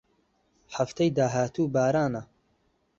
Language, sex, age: Central Kurdish, male, 19-29